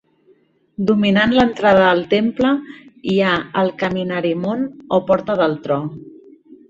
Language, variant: Catalan, Central